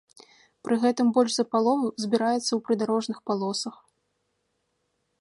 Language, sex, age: Belarusian, female, 19-29